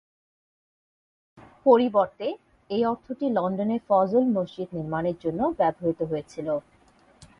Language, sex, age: Bengali, female, 30-39